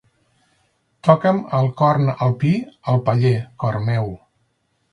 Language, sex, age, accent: Catalan, male, 50-59, Lleidatà